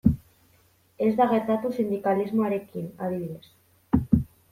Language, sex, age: Basque, female, 19-29